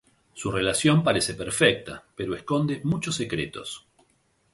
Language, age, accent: Spanish, 60-69, Rioplatense: Argentina, Uruguay, este de Bolivia, Paraguay